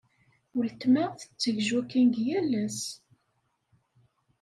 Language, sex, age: Kabyle, female, 30-39